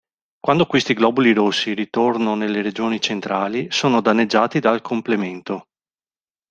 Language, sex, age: Italian, male, 40-49